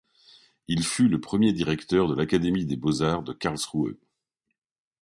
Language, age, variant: French, 50-59, Français de métropole